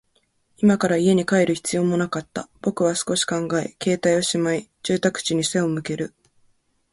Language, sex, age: Japanese, female, under 19